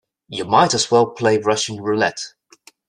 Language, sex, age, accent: English, male, 30-39, England English